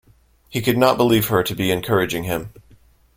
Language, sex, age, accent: English, male, 19-29, United States English